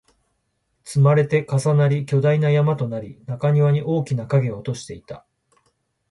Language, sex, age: Japanese, male, 40-49